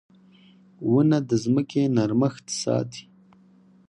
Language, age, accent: Pashto, 19-29, معیاري پښتو